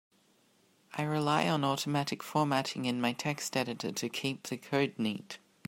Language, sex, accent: English, female, Australian English